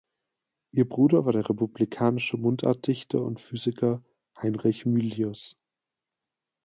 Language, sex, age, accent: German, male, 19-29, Deutschland Deutsch